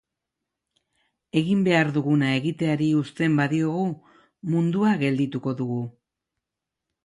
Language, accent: Basque, Erdialdekoa edo Nafarra (Gipuzkoa, Nafarroa)